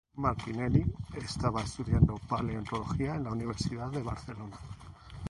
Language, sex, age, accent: Spanish, male, 40-49, España: Norte peninsular (Asturias, Castilla y León, Cantabria, País Vasco, Navarra, Aragón, La Rioja, Guadalajara, Cuenca)